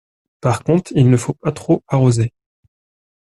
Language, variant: French, Français de métropole